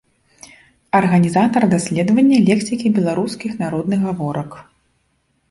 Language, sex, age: Belarusian, female, 30-39